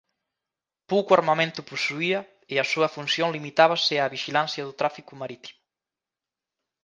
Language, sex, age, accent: Galician, male, 19-29, Atlántico (seseo e gheada)